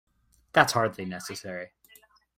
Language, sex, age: English, male, 19-29